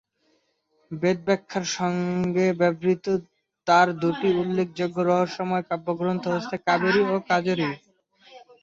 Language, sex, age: Bengali, male, 19-29